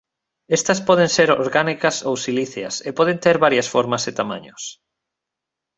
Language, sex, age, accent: Galician, male, 30-39, Normativo (estándar)